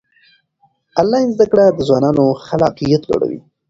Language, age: Pashto, 19-29